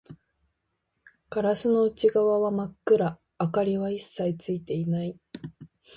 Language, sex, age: Japanese, female, 19-29